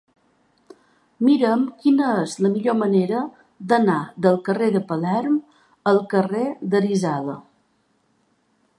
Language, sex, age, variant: Catalan, female, 50-59, Balear